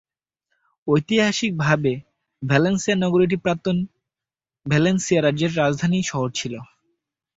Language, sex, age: Bengali, male, 19-29